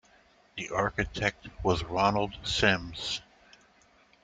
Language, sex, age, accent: English, male, 50-59, United States English